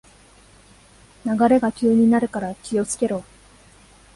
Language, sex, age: Japanese, female, 19-29